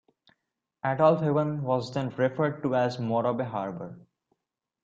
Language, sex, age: English, male, 19-29